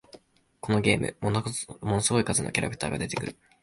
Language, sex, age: Japanese, male, 19-29